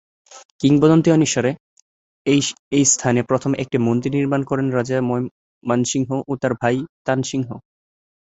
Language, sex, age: Bengali, male, 19-29